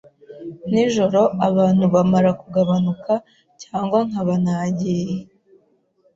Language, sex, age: Kinyarwanda, female, 19-29